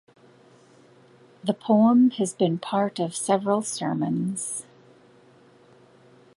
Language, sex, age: English, female, 40-49